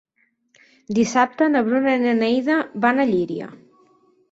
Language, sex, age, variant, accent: Catalan, female, 30-39, Central, Neutre